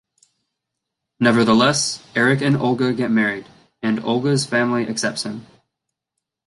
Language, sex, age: English, male, 19-29